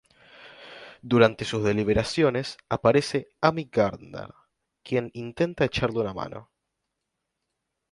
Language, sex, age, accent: Spanish, male, under 19, Rioplatense: Argentina, Uruguay, este de Bolivia, Paraguay